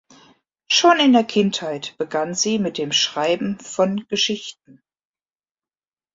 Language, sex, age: German, female, 50-59